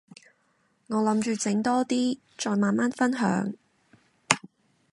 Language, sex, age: Cantonese, female, 19-29